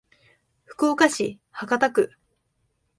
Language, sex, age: Japanese, female, 19-29